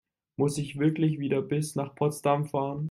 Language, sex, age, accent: German, male, 19-29, Deutschland Deutsch